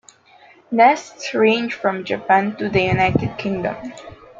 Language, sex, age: English, female, under 19